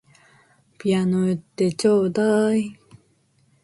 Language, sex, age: Japanese, female, 19-29